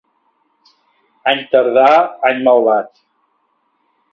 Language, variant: Catalan, Central